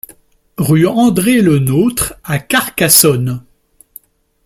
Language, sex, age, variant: French, male, 40-49, Français de métropole